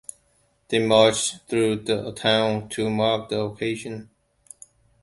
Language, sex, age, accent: English, male, 19-29, Hong Kong English